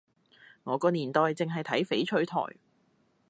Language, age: Cantonese, 30-39